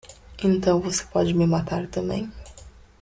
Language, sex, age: Portuguese, female, 19-29